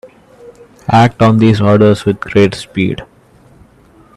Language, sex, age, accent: English, male, 19-29, India and South Asia (India, Pakistan, Sri Lanka)